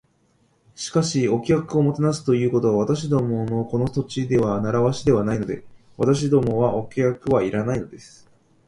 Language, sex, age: Japanese, male, 19-29